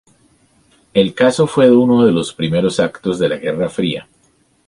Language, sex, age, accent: Spanish, male, 40-49, Andino-Pacífico: Colombia, Perú, Ecuador, oeste de Bolivia y Venezuela andina